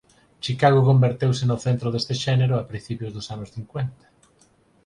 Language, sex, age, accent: Galician, male, 40-49, Normativo (estándar)